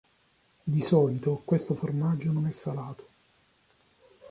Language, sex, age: Italian, male, 40-49